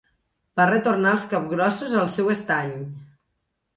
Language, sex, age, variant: Catalan, female, 40-49, Nord-Occidental